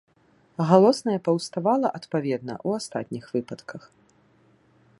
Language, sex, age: Belarusian, female, 30-39